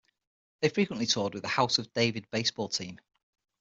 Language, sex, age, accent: English, male, 40-49, England English